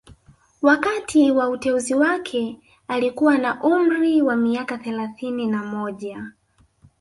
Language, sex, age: Swahili, female, 19-29